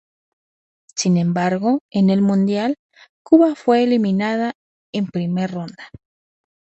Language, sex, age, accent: Spanish, female, 30-39, México